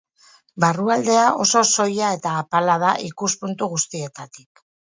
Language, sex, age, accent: Basque, female, 50-59, Mendebalekoa (Araba, Bizkaia, Gipuzkoako mendebaleko herri batzuk)